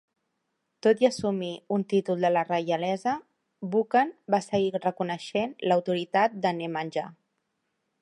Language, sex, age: Catalan, female, 40-49